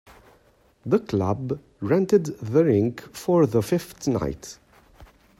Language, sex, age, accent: English, male, 30-39, England English